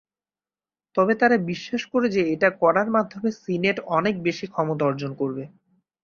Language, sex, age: Bengali, male, 19-29